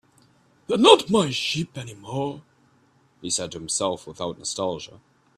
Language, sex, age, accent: English, male, 19-29, United States English